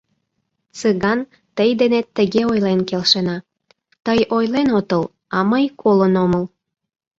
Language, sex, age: Mari, female, 19-29